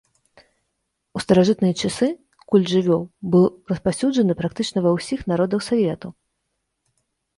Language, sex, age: Belarusian, female, 30-39